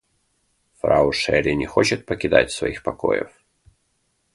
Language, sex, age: Russian, male, 30-39